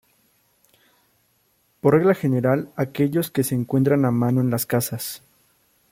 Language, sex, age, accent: Spanish, male, 19-29, México